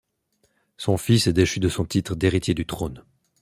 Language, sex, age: French, male, 19-29